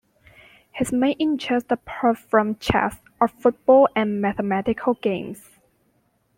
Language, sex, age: English, female, 19-29